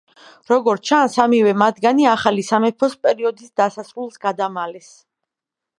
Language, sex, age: Georgian, female, 19-29